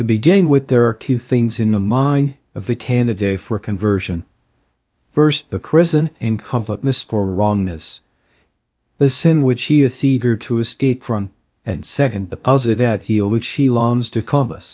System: TTS, VITS